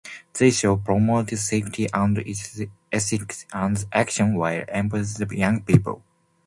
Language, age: English, 19-29